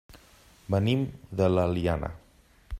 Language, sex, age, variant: Catalan, male, 40-49, Central